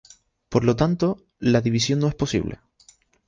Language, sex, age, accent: Spanish, male, 19-29, España: Islas Canarias